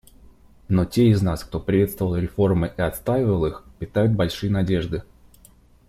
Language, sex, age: Russian, male, 19-29